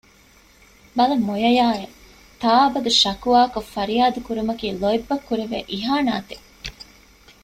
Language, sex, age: Divehi, female, 19-29